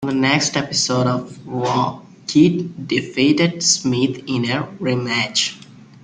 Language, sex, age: English, male, 19-29